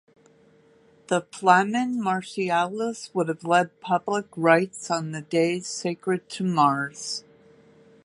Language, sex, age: English, female, 60-69